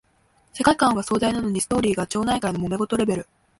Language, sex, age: Japanese, female, 19-29